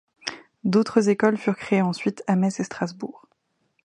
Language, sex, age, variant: French, female, 19-29, Français de métropole